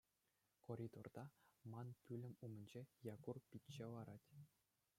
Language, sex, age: Chuvash, male, under 19